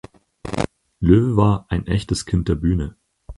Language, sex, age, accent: German, male, 19-29, Deutschland Deutsch